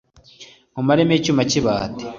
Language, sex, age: Kinyarwanda, male, 30-39